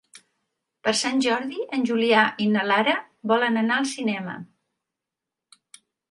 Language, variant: Catalan, Central